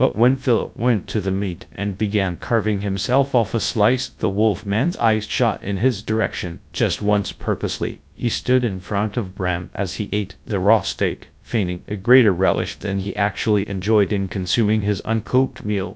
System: TTS, GradTTS